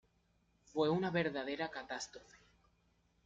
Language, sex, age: Spanish, male, 19-29